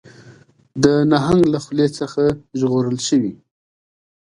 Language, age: Pashto, 40-49